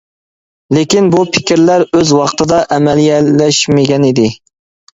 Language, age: Uyghur, 19-29